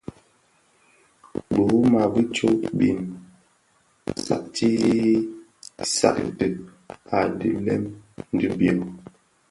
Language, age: Bafia, 19-29